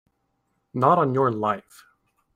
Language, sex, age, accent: English, male, 30-39, United States English